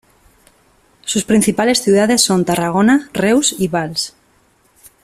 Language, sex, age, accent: Spanish, female, 30-39, España: Norte peninsular (Asturias, Castilla y León, Cantabria, País Vasco, Navarra, Aragón, La Rioja, Guadalajara, Cuenca)